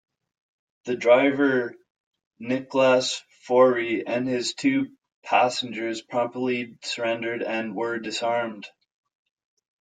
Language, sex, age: English, male, 30-39